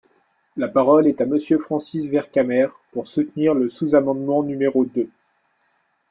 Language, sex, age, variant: French, male, 19-29, Français de métropole